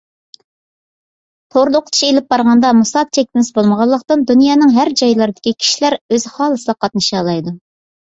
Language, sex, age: Uyghur, female, 30-39